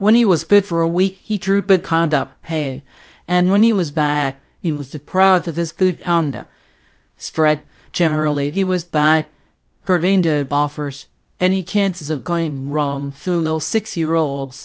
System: TTS, VITS